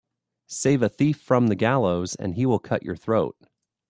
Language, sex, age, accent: English, male, 30-39, United States English